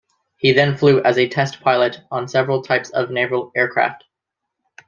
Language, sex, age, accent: English, male, 19-29, United States English